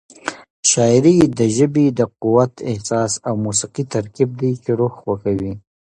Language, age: Pashto, 30-39